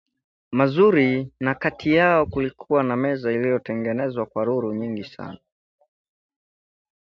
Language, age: Swahili, 19-29